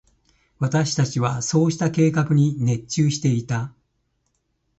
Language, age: Japanese, 70-79